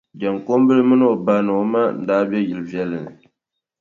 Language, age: Dagbani, 30-39